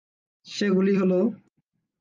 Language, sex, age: Bengali, male, 19-29